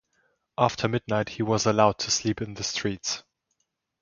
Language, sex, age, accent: English, male, under 19, England English